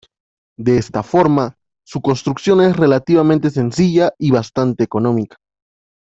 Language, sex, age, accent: Spanish, male, 19-29, Andino-Pacífico: Colombia, Perú, Ecuador, oeste de Bolivia y Venezuela andina